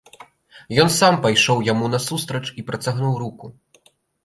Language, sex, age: Belarusian, male, 19-29